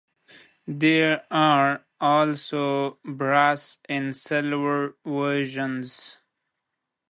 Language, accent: English, United States English